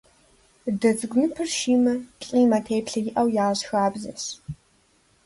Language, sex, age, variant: Kabardian, female, under 19, Адыгэбзэ (Къэбэрдей, Кирил, псоми зэдай)